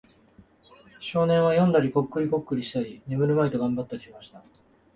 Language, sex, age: Japanese, male, 19-29